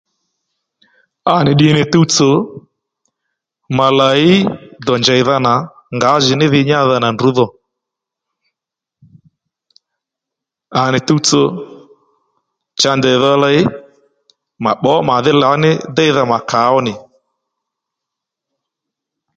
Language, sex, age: Lendu, male, 40-49